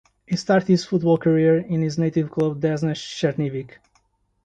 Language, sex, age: English, male, 30-39